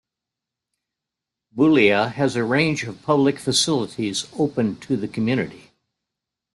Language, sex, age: English, male, 70-79